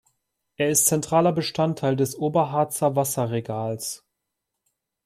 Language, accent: German, Deutschland Deutsch